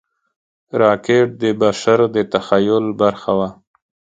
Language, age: Pashto, 30-39